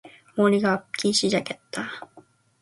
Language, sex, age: Korean, female, 19-29